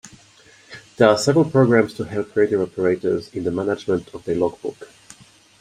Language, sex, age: English, male, 19-29